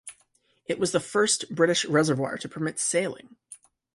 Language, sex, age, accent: English, male, 19-29, United States English